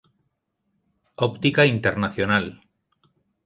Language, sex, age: Galician, male, 40-49